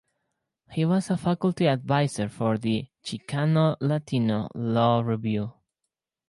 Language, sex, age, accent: English, male, 19-29, United States English